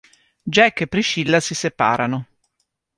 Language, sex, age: Italian, female, 50-59